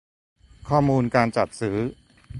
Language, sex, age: Thai, male, 40-49